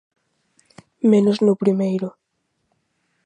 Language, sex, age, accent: Galician, female, under 19, Normativo (estándar)